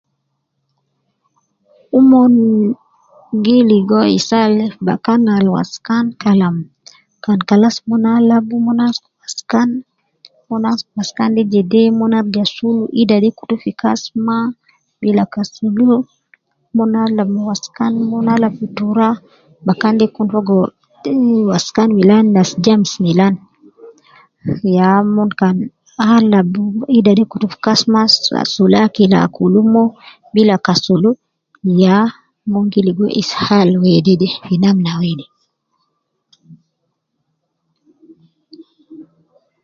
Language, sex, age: Nubi, female, 30-39